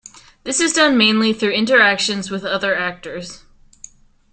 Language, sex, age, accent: English, female, 19-29, United States English